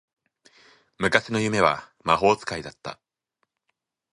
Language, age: Japanese, 19-29